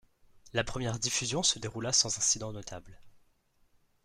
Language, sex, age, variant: French, male, 19-29, Français de métropole